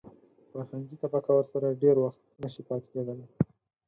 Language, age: Pashto, 19-29